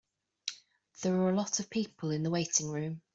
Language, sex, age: English, female, 30-39